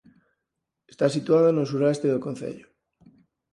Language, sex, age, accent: Galician, male, 30-39, Normativo (estándar)